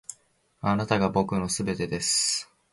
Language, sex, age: Japanese, male, 19-29